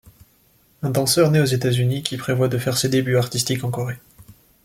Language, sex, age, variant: French, male, 19-29, Français de métropole